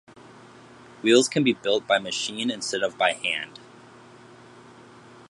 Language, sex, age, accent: English, male, 30-39, United States English